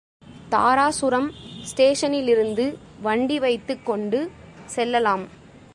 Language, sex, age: Tamil, female, 19-29